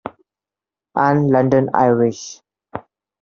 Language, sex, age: English, male, 19-29